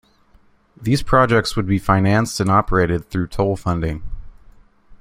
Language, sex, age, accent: English, male, 19-29, United States English